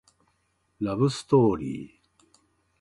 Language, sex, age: Japanese, male, 50-59